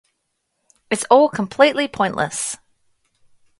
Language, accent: English, Australian English